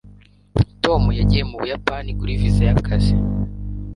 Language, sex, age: Kinyarwanda, male, under 19